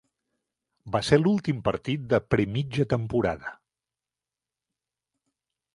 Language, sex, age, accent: Catalan, male, 50-59, Empordanès